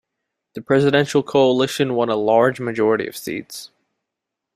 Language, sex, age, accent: English, male, 19-29, United States English